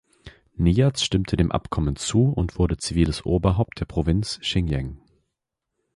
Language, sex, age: German, male, 19-29